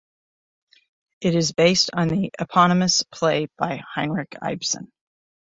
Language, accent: English, United States English